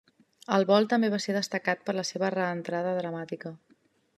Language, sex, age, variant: Catalan, female, 30-39, Central